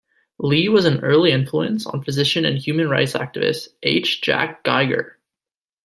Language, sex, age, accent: English, male, 19-29, Canadian English